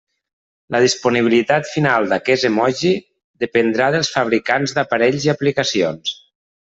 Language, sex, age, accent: Catalan, male, 40-49, valencià